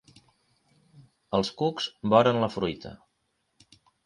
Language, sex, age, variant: Catalan, male, 40-49, Central